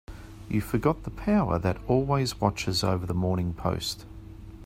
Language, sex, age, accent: English, male, 50-59, Australian English